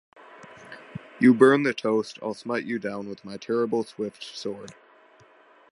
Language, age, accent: English, 19-29, United States English